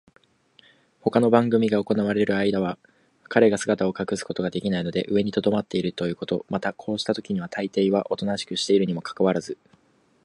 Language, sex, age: Japanese, male, 19-29